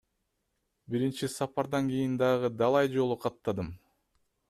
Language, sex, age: Kyrgyz, male, 19-29